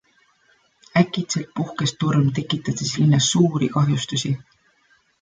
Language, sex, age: Estonian, female, 30-39